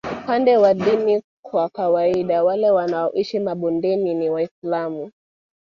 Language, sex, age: Swahili, female, 19-29